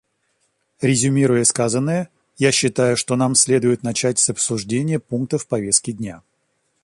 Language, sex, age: Russian, male, 40-49